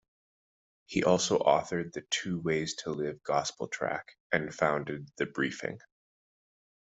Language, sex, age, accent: English, male, 19-29, Canadian English